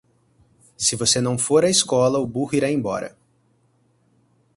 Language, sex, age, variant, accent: Portuguese, male, 19-29, Portuguese (Brasil), Paulista